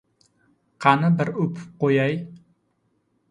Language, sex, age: Uzbek, male, 19-29